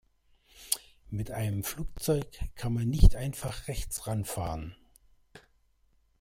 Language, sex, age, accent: German, male, 60-69, Deutschland Deutsch